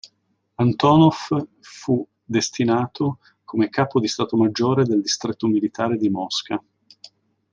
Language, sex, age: Italian, male, 40-49